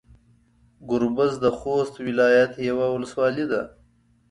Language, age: Pashto, 30-39